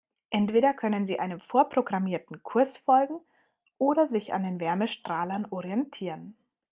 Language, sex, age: German, female, 30-39